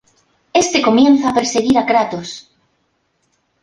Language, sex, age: Spanish, female, 50-59